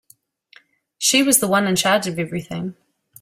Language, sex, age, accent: English, female, 30-39, New Zealand English